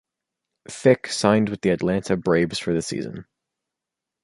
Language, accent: English, Canadian English